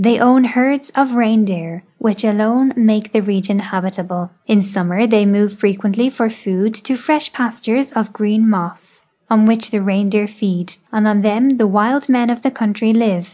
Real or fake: real